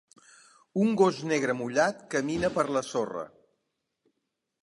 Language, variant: Catalan, Central